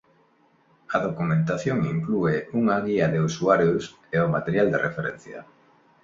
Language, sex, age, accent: Galician, male, 40-49, Neofalante